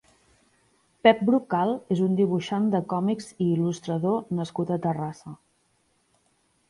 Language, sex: Catalan, female